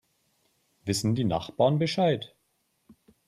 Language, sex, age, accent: German, male, 40-49, Deutschland Deutsch